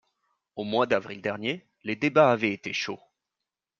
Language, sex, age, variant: French, male, 19-29, Français de métropole